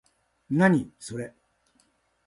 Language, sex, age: Japanese, male, 60-69